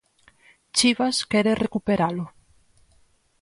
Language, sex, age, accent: Galician, female, 30-39, Atlántico (seseo e gheada)